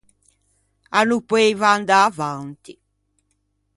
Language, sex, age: Ligurian, female, 60-69